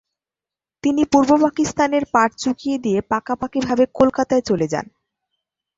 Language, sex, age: Bengali, female, 19-29